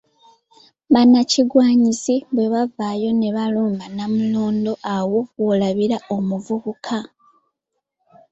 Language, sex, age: Ganda, female, under 19